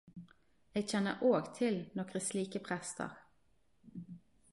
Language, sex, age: Norwegian Nynorsk, female, 30-39